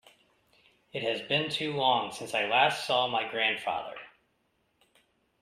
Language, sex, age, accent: English, male, 30-39, United States English